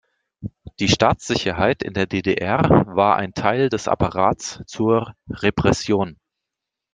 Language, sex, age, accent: German, male, 30-39, Deutschland Deutsch